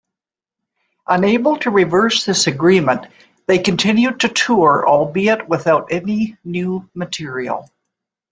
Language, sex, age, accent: English, female, 60-69, Canadian English